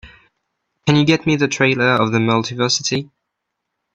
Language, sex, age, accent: English, male, 19-29, England English